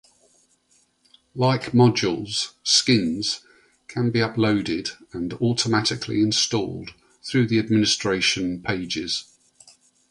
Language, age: English, 60-69